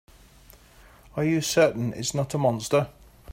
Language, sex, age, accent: English, male, 50-59, England English